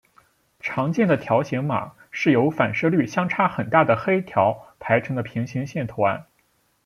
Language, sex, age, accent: Chinese, male, 19-29, 出生地：山东省